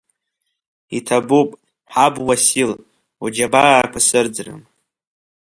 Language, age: Abkhazian, under 19